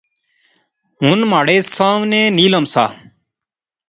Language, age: Pahari-Potwari, 19-29